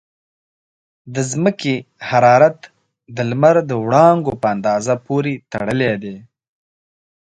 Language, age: Pashto, 19-29